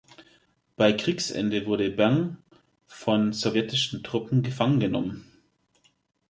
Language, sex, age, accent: German, male, 30-39, Deutschland Deutsch